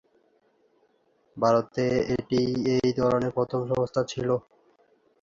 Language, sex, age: Bengali, male, under 19